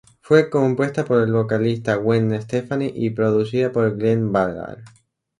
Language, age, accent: Spanish, 19-29, España: Islas Canarias